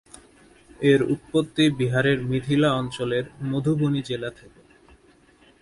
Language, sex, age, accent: Bengali, male, 19-29, Standard Bengali